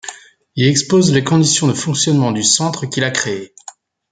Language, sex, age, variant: French, male, 19-29, Français de métropole